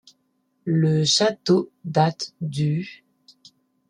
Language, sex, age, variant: French, female, 19-29, Français de métropole